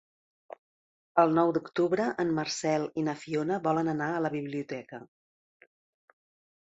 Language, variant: Catalan, Central